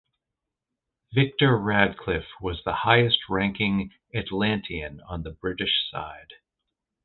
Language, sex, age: English, male, 50-59